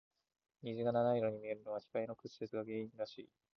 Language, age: Japanese, 19-29